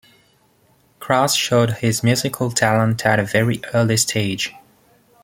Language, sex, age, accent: English, male, 30-39, United States English